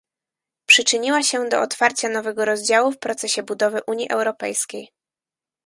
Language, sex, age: Polish, female, 19-29